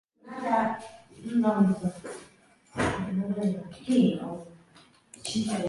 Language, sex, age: Mongolian, male, 19-29